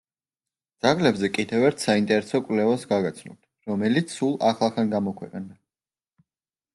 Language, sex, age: Georgian, male, 19-29